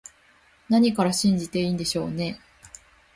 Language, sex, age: Japanese, female, 19-29